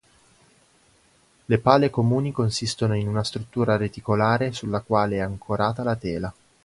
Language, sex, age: Italian, male, 19-29